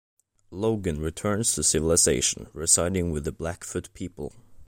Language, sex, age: English, male, under 19